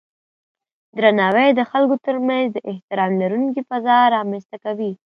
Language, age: Pashto, 30-39